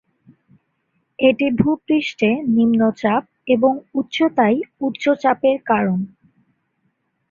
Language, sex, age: Bengali, female, 19-29